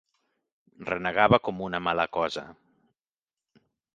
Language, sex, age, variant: Catalan, male, 40-49, Central